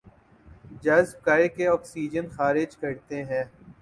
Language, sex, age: Urdu, male, 19-29